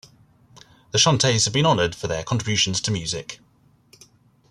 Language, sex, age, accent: English, male, 30-39, England English